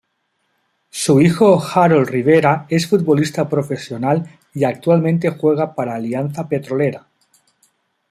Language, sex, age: Spanish, male, 40-49